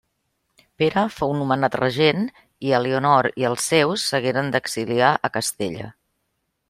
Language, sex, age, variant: Catalan, female, 50-59, Central